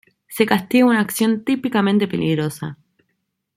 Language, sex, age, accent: Spanish, female, 19-29, Rioplatense: Argentina, Uruguay, este de Bolivia, Paraguay